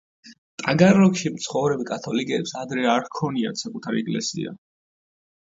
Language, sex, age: Georgian, male, 19-29